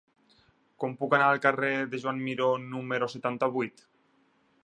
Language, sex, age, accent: Catalan, male, 30-39, Tortosí